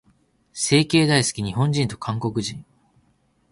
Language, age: Japanese, 19-29